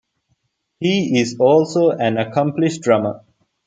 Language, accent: English, India and South Asia (India, Pakistan, Sri Lanka)